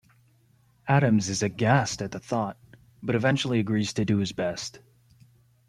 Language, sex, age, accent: English, male, 19-29, United States English